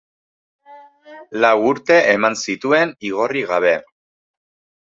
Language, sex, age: Basque, male, 19-29